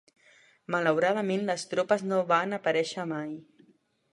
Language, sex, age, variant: Catalan, male, 19-29, Central